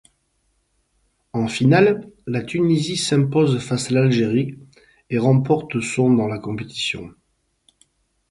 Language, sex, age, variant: French, male, 50-59, Français de métropole